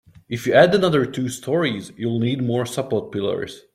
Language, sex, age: English, male, 30-39